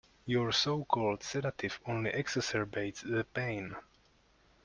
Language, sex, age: English, male, 30-39